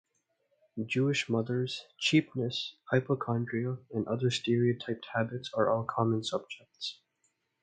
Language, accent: English, Canadian English; India and South Asia (India, Pakistan, Sri Lanka)